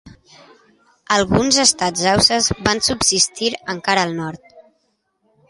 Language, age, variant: Catalan, under 19, Central